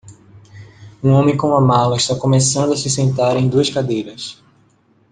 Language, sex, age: Portuguese, male, 30-39